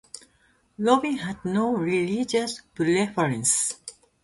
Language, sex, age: English, female, 50-59